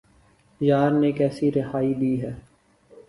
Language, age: Urdu, 19-29